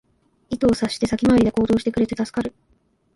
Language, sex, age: Japanese, female, 19-29